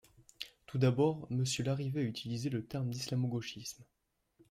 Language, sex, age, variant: French, male, 19-29, Français de métropole